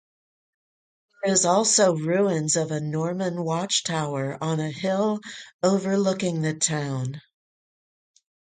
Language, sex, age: English, female, 70-79